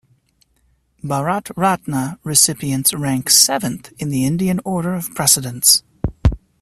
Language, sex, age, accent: English, male, 30-39, United States English